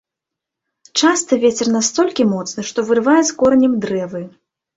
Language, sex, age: Belarusian, female, 19-29